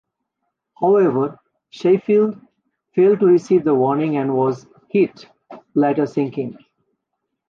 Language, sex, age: English, male, 40-49